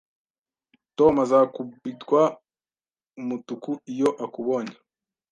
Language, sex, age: Kinyarwanda, male, 19-29